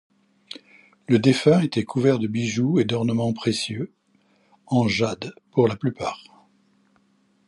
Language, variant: French, Français de métropole